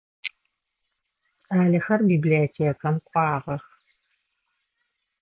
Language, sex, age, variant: Adyghe, female, 30-39, Адыгабзэ (Кирил, пстэумэ зэдыряе)